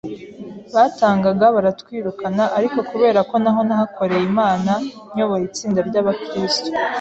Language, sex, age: Kinyarwanda, female, 19-29